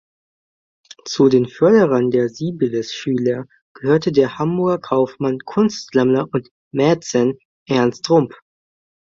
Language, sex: German, male